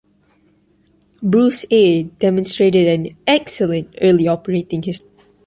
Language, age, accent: English, under 19, United States English